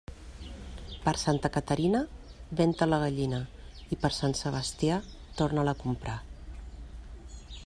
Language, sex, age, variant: Catalan, female, 50-59, Central